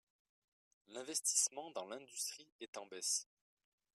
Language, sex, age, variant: French, male, 30-39, Français de métropole